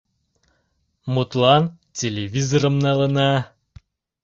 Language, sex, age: Mari, male, 30-39